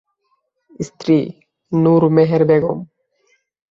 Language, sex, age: Bengali, male, under 19